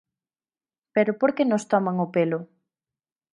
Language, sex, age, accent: Galician, female, 19-29, Central (gheada); Normativo (estándar)